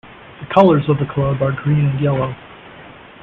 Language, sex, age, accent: English, male, 50-59, United States English